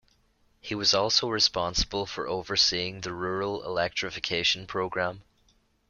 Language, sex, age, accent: English, male, 30-39, Irish English